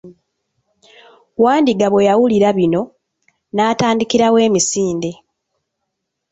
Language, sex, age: Ganda, female, 19-29